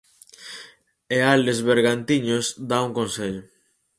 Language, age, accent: Galician, 19-29, Atlántico (seseo e gheada)